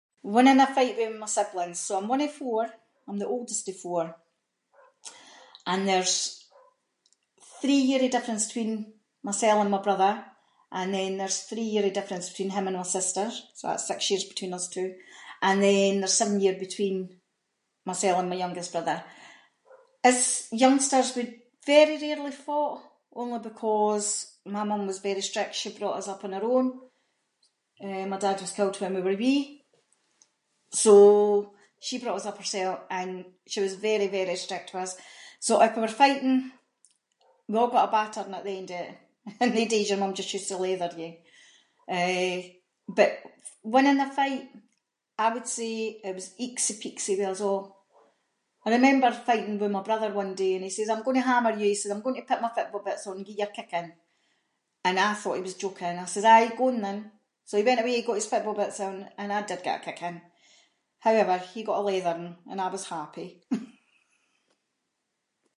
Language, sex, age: Scots, female, 50-59